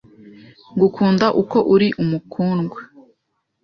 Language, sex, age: Kinyarwanda, female, 19-29